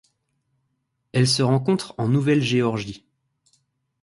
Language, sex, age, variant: French, male, 19-29, Français de métropole